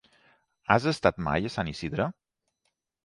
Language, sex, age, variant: Catalan, male, 40-49, Balear